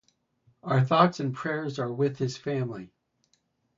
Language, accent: English, United States English